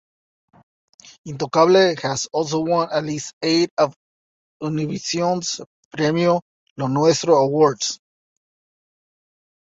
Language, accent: English, United States English